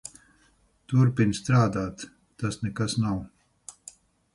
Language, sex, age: Latvian, male, 50-59